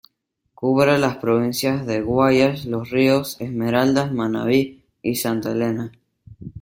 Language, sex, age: Spanish, male, under 19